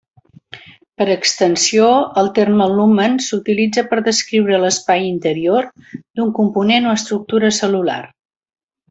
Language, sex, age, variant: Catalan, female, 60-69, Central